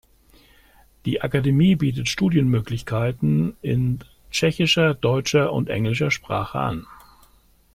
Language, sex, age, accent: German, male, 60-69, Deutschland Deutsch